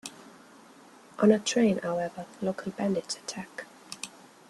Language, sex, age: English, female, 30-39